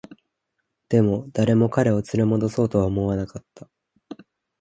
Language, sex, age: Japanese, male, 19-29